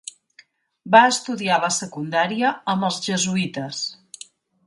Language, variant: Catalan, Central